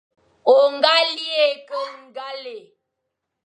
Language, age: Fang, under 19